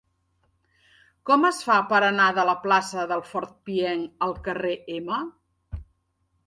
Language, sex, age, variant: Catalan, female, 40-49, Septentrional